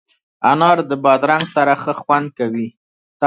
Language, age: Pashto, 30-39